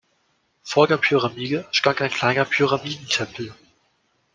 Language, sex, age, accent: German, male, 19-29, Deutschland Deutsch